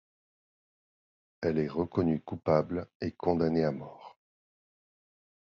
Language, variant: French, Français de métropole